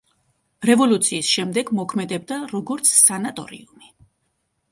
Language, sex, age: Georgian, female, 30-39